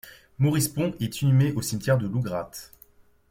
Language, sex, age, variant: French, male, 19-29, Français de métropole